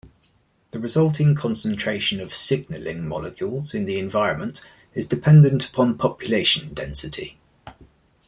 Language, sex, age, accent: English, male, 40-49, England English